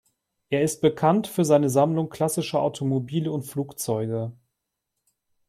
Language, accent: German, Deutschland Deutsch